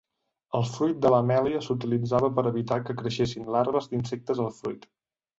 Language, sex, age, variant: Catalan, male, 19-29, Central